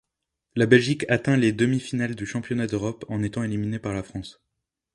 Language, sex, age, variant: French, male, 19-29, Français de métropole